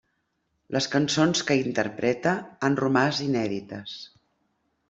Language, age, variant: Catalan, 60-69, Central